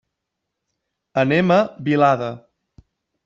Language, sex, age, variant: Catalan, male, 19-29, Central